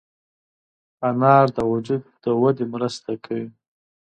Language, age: Pashto, 19-29